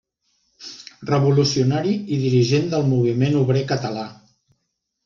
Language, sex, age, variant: Catalan, male, 50-59, Central